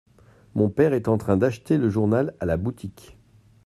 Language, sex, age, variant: French, male, 50-59, Français de métropole